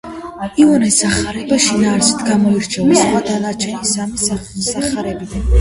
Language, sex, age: Georgian, female, under 19